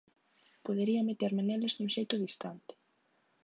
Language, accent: Galician, Normativo (estándar)